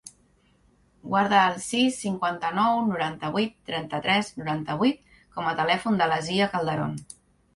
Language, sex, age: Catalan, female, 30-39